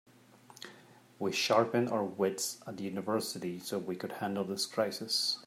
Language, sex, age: English, male, 30-39